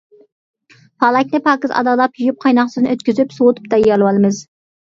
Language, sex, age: Uyghur, female, 19-29